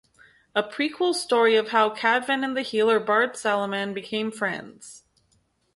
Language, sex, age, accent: English, female, 30-39, Canadian English